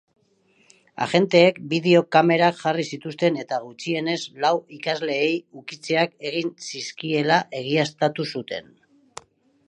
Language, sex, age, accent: Basque, male, 40-49, Mendebalekoa (Araba, Bizkaia, Gipuzkoako mendebaleko herri batzuk)